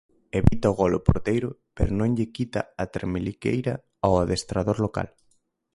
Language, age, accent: Galician, 19-29, Oriental (común en zona oriental)